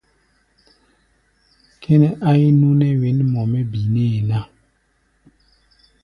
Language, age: Gbaya, 30-39